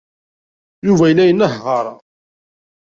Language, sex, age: Kabyle, male, 40-49